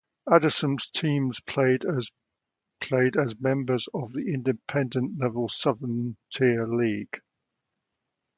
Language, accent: English, England English